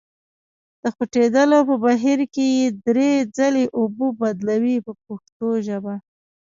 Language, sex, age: Pashto, female, 19-29